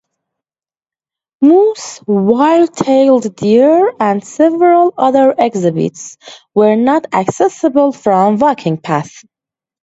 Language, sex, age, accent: English, female, 19-29, United States English